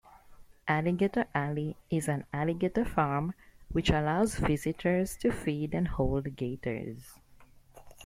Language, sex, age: English, female, 19-29